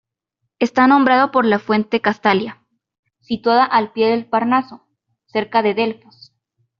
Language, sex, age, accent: Spanish, female, under 19, América central